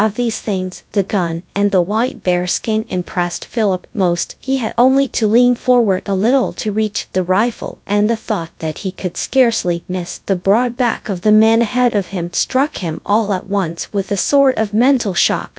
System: TTS, GradTTS